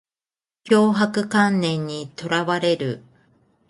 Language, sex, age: Japanese, female, 40-49